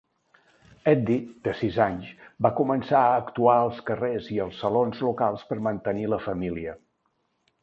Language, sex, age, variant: Catalan, male, 60-69, Central